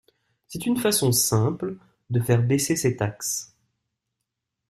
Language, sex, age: French, male, 19-29